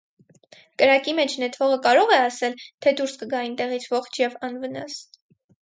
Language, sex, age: Armenian, female, under 19